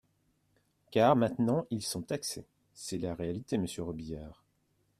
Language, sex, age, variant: French, male, 40-49, Français de métropole